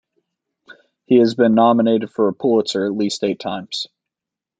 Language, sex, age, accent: English, male, 30-39, United States English